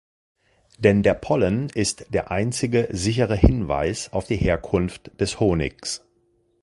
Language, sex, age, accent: German, male, 50-59, Deutschland Deutsch